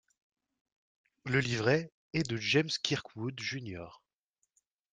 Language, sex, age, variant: French, male, 19-29, Français de métropole